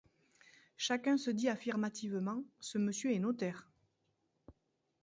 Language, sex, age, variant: French, female, 40-49, Français de métropole